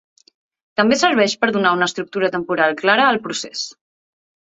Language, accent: Catalan, Barceloní